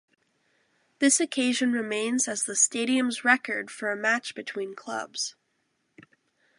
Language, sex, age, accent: English, female, under 19, United States English